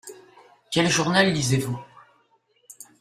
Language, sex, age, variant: French, male, under 19, Français de métropole